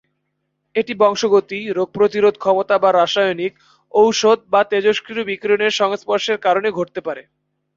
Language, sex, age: Bengali, male, 19-29